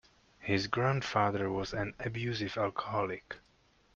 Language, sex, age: English, male, 30-39